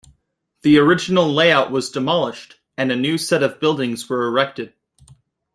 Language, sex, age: English, male, 19-29